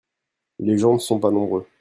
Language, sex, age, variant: French, male, 19-29, Français de métropole